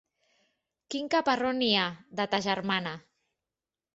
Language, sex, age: Catalan, female, 30-39